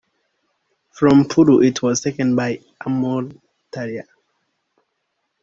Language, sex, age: English, male, 19-29